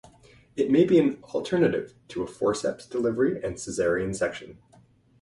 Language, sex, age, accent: English, male, 30-39, Canadian English